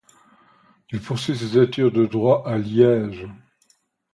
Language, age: French, 50-59